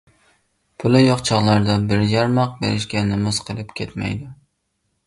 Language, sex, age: Uyghur, male, 30-39